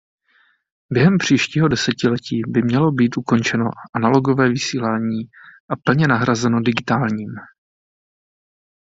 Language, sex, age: Czech, male, 30-39